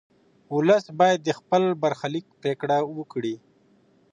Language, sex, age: Pashto, male, 30-39